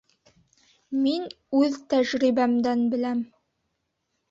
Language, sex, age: Bashkir, female, 19-29